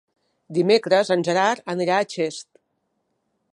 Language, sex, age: Catalan, female, 40-49